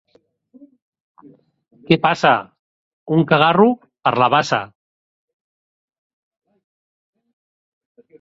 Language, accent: Catalan, Barcelona